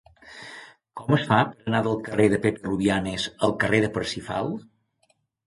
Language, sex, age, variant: Catalan, male, 60-69, Balear